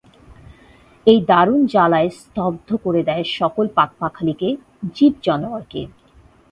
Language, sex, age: Bengali, female, 30-39